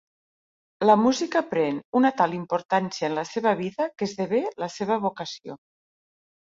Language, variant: Catalan, Septentrional